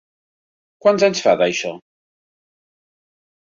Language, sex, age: Catalan, male, 40-49